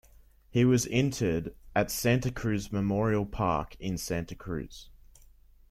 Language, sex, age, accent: English, male, under 19, Australian English